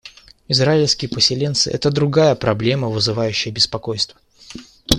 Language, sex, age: Russian, male, under 19